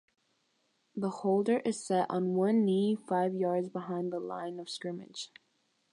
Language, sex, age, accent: English, female, under 19, United States English